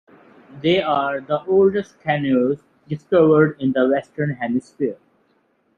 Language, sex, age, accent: English, male, 30-39, England English